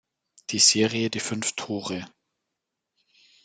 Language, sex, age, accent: German, male, 19-29, Deutschland Deutsch